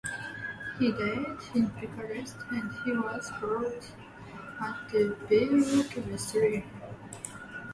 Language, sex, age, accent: English, female, 30-39, United States English; Malaysian English